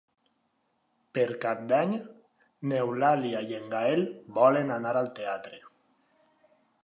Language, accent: Catalan, valencià